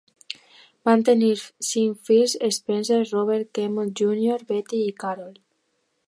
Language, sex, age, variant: Catalan, female, under 19, Alacantí